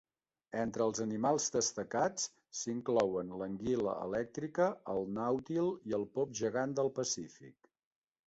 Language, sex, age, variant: Catalan, male, 50-59, Central